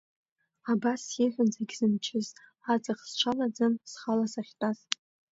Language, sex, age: Abkhazian, female, under 19